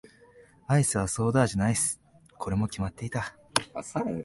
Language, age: Japanese, 19-29